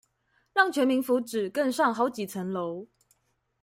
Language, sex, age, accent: Chinese, female, 19-29, 出生地：臺中市